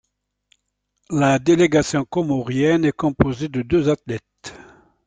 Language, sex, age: French, male, 60-69